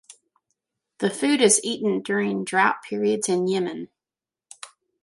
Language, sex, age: English, female, 40-49